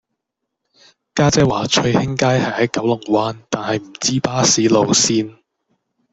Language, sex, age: Cantonese, male, under 19